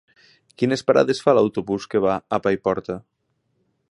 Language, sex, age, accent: Catalan, male, 19-29, Ebrenc